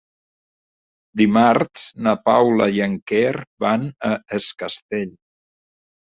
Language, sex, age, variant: Catalan, male, 60-69, Central